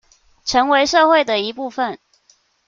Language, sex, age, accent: Chinese, female, 19-29, 出生地：新北市